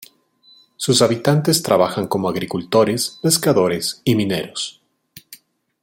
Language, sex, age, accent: Spanish, male, 40-49, Andino-Pacífico: Colombia, Perú, Ecuador, oeste de Bolivia y Venezuela andina